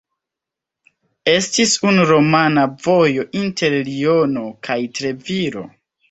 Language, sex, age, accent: Esperanto, male, 30-39, Internacia